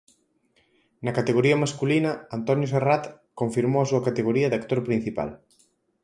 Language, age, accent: Galician, 19-29, Oriental (común en zona oriental)